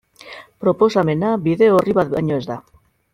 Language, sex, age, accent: Basque, female, 50-59, Mendebalekoa (Araba, Bizkaia, Gipuzkoako mendebaleko herri batzuk)